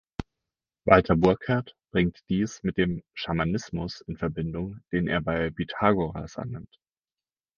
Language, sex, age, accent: German, male, 19-29, Deutschland Deutsch